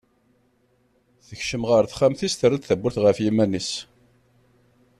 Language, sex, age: Kabyle, male, 50-59